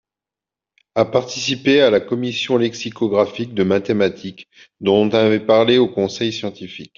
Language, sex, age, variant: French, male, 30-39, Français de métropole